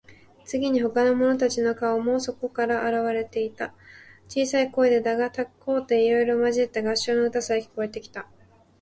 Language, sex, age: Japanese, female, under 19